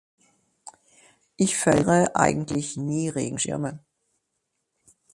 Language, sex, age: German, female, 60-69